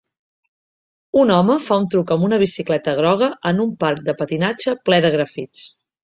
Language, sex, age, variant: Catalan, female, 40-49, Central